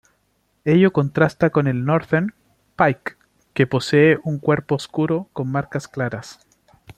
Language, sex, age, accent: Spanish, male, 19-29, Chileno: Chile, Cuyo